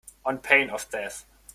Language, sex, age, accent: English, male, 19-29, United States English